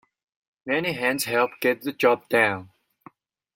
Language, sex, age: English, male, 19-29